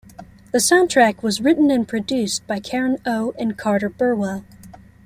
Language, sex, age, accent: English, female, 19-29, United States English